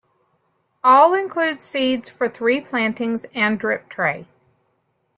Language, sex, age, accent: English, female, 50-59, United States English